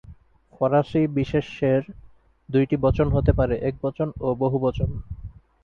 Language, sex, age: Bengali, male, 19-29